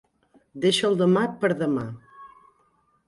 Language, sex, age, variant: Catalan, female, 40-49, Central